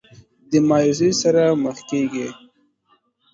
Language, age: Pashto, 19-29